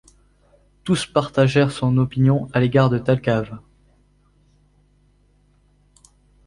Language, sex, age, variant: French, male, under 19, Français de métropole